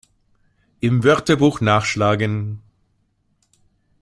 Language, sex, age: German, male, 60-69